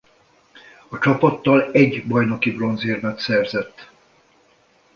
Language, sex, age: Hungarian, male, 60-69